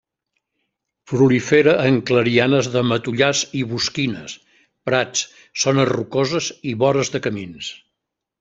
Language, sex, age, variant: Catalan, male, 70-79, Central